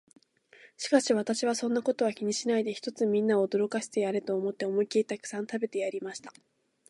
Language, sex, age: Japanese, female, 19-29